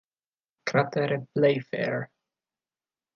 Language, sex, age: Italian, male, 19-29